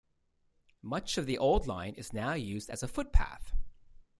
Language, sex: English, male